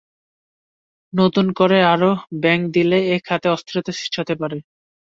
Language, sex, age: Bengali, male, 19-29